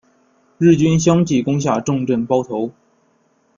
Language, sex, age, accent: Chinese, male, 19-29, 出生地：山东省